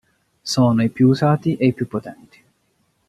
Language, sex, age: Italian, male, 19-29